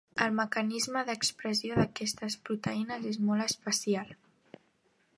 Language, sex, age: Catalan, female, under 19